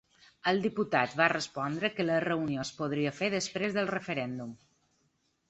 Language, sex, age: Catalan, female, 30-39